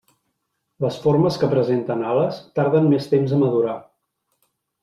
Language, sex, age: Catalan, male, 30-39